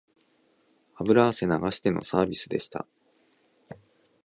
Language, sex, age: Japanese, male, 19-29